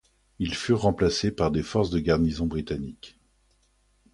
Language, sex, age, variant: French, male, 50-59, Français de métropole